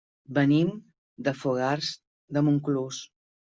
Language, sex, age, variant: Catalan, female, 40-49, Central